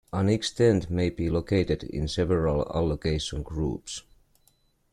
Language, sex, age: English, male, 30-39